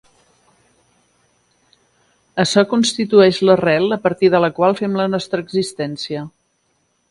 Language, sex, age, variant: Catalan, female, 50-59, Central